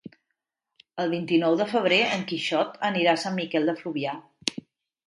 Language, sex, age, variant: Catalan, female, 40-49, Central